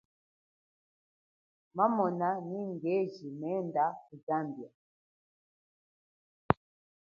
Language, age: Chokwe, 40-49